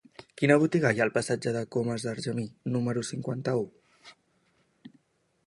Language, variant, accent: Catalan, Central, central